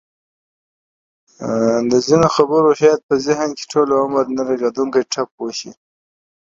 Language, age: Pashto, 19-29